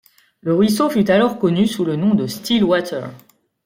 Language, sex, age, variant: French, female, 30-39, Français de métropole